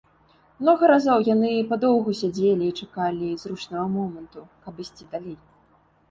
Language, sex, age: Belarusian, female, 19-29